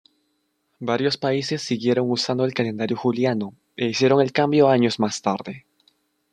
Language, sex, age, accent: Spanish, male, 19-29, Andino-Pacífico: Colombia, Perú, Ecuador, oeste de Bolivia y Venezuela andina